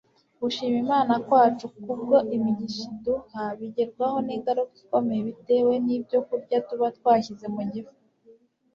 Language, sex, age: Kinyarwanda, female, 19-29